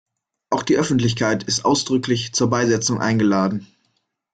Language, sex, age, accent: German, male, 19-29, Deutschland Deutsch